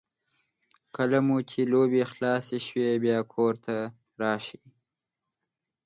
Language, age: Pashto, 19-29